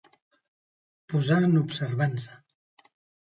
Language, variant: Catalan, Central